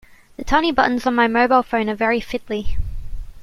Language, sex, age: English, female, 19-29